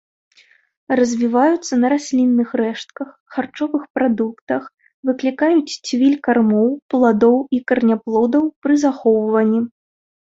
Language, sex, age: Belarusian, female, 30-39